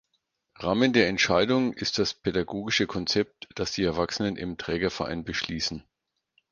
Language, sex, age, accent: German, male, 50-59, Deutschland Deutsch